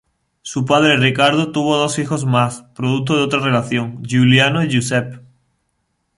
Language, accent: Spanish, España: Sur peninsular (Andalucia, Extremadura, Murcia)